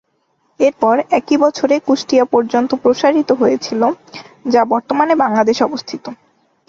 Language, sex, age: Bengali, female, under 19